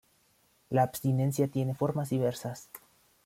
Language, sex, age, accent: Spanish, male, 19-29, México